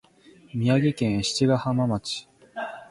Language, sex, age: Japanese, male, 19-29